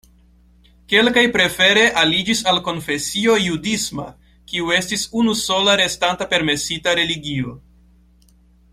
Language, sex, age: Esperanto, male, 19-29